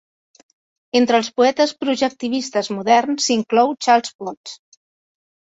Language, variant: Catalan, Central